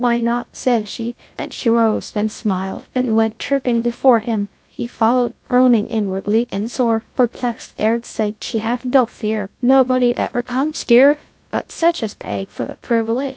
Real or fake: fake